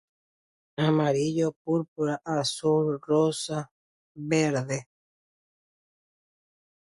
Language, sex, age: Spanish, female, 40-49